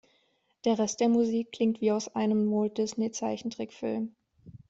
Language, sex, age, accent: German, female, 19-29, Deutschland Deutsch